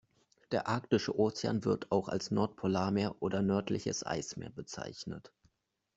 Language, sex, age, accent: German, male, under 19, Deutschland Deutsch